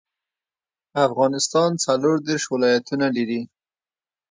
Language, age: Pashto, 30-39